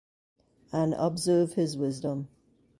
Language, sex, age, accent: English, female, 50-59, West Indies and Bermuda (Bahamas, Bermuda, Jamaica, Trinidad)